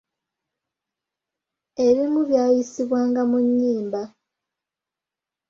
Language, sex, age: Ganda, female, 19-29